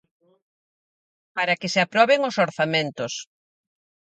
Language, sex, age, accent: Galician, female, 40-49, Atlántico (seseo e gheada)